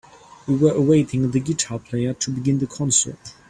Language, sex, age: English, male, 19-29